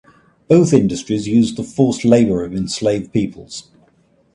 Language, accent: English, England English